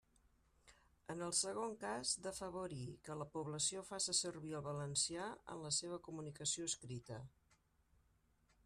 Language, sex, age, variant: Catalan, female, 60-69, Central